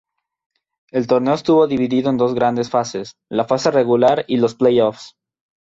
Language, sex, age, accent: Spanish, male, 19-29, México